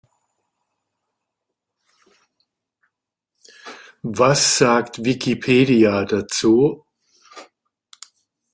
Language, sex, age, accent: German, male, 60-69, Deutschland Deutsch